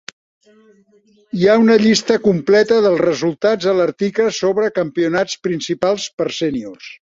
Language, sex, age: Catalan, male, 70-79